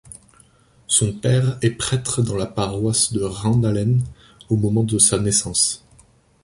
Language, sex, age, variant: French, male, 30-39, Français de métropole